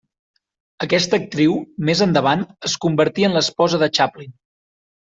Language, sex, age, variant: Catalan, male, 19-29, Central